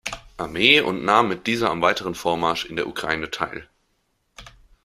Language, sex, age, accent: German, male, 19-29, Deutschland Deutsch